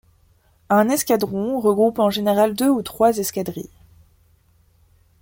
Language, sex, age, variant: French, female, 19-29, Français de métropole